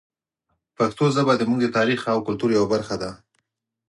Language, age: Pashto, 30-39